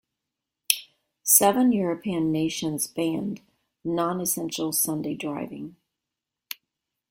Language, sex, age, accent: English, female, 60-69, United States English